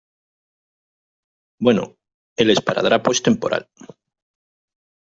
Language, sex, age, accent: Spanish, male, 40-49, España: Norte peninsular (Asturias, Castilla y León, Cantabria, País Vasco, Navarra, Aragón, La Rioja, Guadalajara, Cuenca)